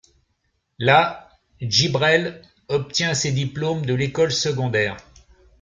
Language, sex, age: French, male, 70-79